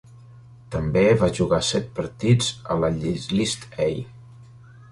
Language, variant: Catalan, Central